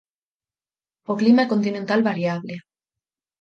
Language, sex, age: Galician, female, 19-29